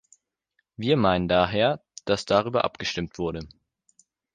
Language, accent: German, Deutschland Deutsch